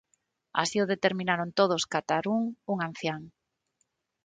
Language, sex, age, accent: Galician, female, 40-49, Normativo (estándar); Neofalante